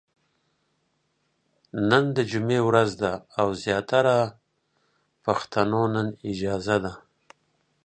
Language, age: Pashto, 60-69